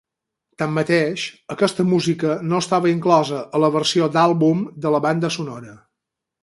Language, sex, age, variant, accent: Catalan, male, 50-59, Balear, menorquí